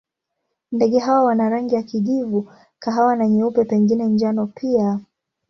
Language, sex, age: Swahili, female, 19-29